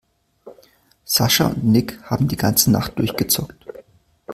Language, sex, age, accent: German, male, 19-29, Deutschland Deutsch